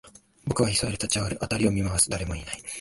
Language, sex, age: Japanese, male, 19-29